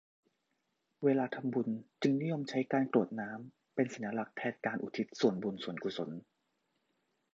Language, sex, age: Thai, male, 30-39